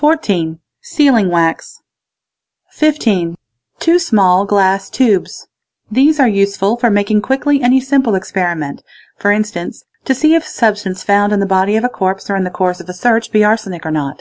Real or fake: real